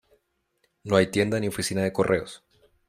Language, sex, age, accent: Spanish, male, 30-39, Andino-Pacífico: Colombia, Perú, Ecuador, oeste de Bolivia y Venezuela andina